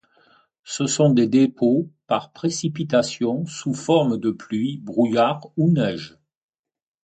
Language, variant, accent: French, Français de métropole, Français du sud de la France